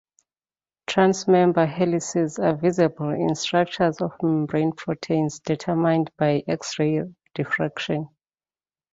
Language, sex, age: English, female, 40-49